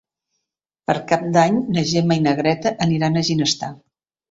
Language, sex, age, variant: Catalan, female, 50-59, Central